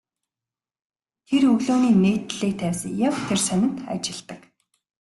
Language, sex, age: Mongolian, female, 19-29